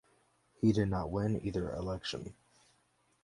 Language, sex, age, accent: English, male, under 19, United States English